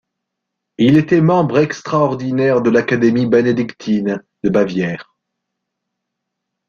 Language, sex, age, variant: French, male, 19-29, Français de métropole